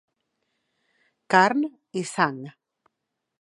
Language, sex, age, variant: Catalan, female, 40-49, Central